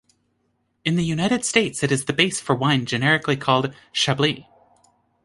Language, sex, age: English, female, 30-39